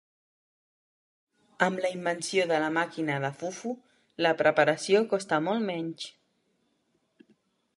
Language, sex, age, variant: Catalan, male, 19-29, Central